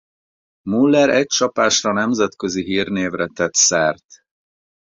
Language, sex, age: Hungarian, male, 40-49